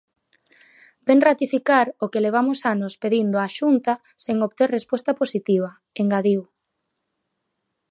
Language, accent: Galician, Oriental (común en zona oriental); Normativo (estándar)